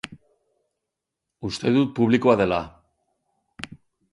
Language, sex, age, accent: Basque, male, 50-59, Erdialdekoa edo Nafarra (Gipuzkoa, Nafarroa)